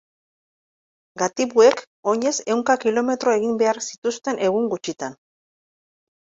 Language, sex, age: Basque, female, 40-49